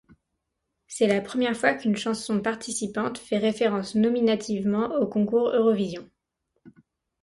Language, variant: French, Français de métropole